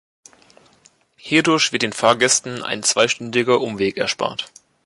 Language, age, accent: German, under 19, Deutschland Deutsch